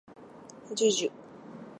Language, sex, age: Japanese, female, 19-29